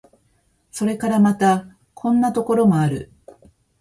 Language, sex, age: Japanese, female, 50-59